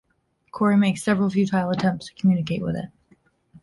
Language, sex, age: English, female, 19-29